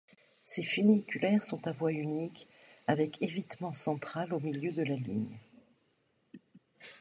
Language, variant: French, Français de métropole